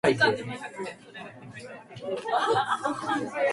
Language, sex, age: Japanese, female, 19-29